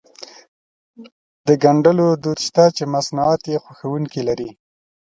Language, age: Pashto, 30-39